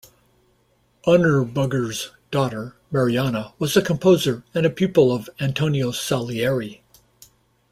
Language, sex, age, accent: English, male, 60-69, United States English